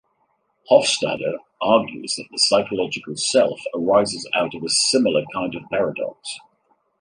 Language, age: English, 60-69